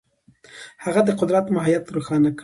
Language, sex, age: Pashto, female, 30-39